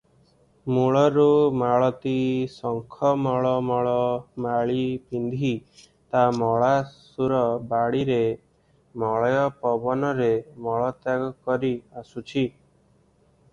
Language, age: Odia, 19-29